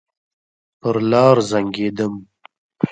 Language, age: Pashto, 19-29